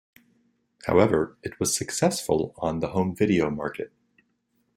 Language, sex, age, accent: English, male, 50-59, United States English